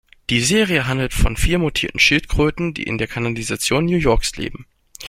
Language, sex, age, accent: German, male, 19-29, Deutschland Deutsch